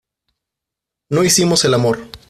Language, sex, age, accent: Spanish, male, 30-39, México